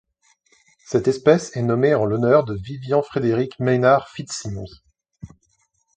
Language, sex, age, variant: French, male, 30-39, Français de métropole